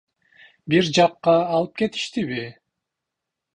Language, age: Kyrgyz, 40-49